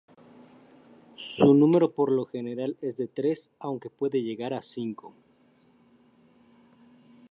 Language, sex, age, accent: Spanish, male, 19-29, México